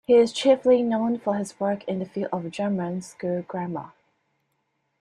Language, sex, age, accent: English, female, 19-29, Singaporean English